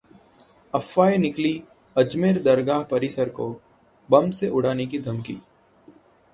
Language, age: Hindi, 30-39